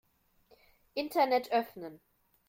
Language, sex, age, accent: German, female, 50-59, Deutschland Deutsch